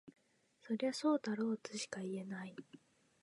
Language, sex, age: Japanese, female, 19-29